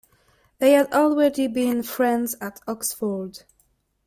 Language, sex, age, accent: English, female, 19-29, England English